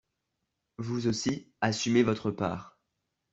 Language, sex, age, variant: French, male, under 19, Français de métropole